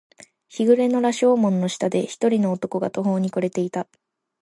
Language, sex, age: Japanese, female, 19-29